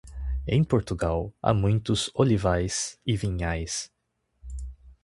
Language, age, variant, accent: Portuguese, 19-29, Portuguese (Brasil), Paulista